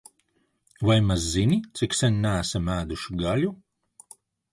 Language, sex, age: Latvian, male, 30-39